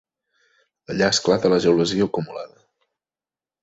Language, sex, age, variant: Catalan, male, 19-29, Central